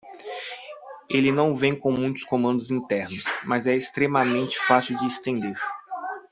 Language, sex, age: Portuguese, male, 19-29